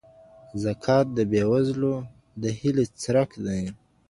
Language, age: Pashto, 19-29